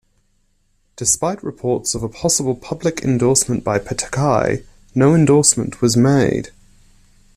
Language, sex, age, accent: English, male, 19-29, Australian English